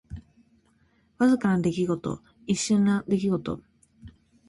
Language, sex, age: Japanese, female, 19-29